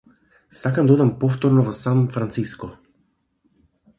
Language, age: Macedonian, 19-29